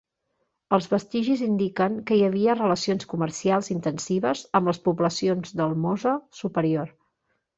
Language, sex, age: Catalan, female, 40-49